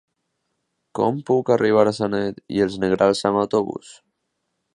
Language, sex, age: Catalan, male, under 19